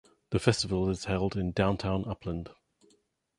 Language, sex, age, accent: English, male, 50-59, England English